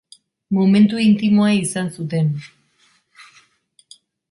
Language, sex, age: Basque, female, 40-49